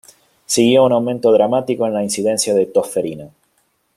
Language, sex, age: Spanish, male, 40-49